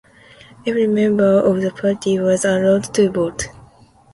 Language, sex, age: English, female, 19-29